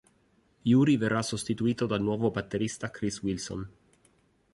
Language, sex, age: Italian, male, 30-39